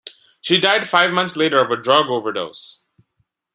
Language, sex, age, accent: English, male, under 19, India and South Asia (India, Pakistan, Sri Lanka)